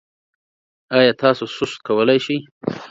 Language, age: Pashto, 30-39